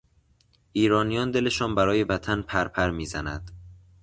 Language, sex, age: Persian, male, under 19